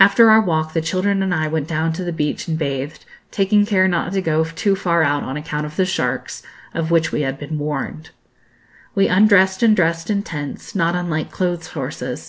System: none